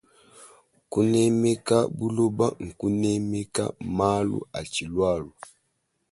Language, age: Luba-Lulua, 19-29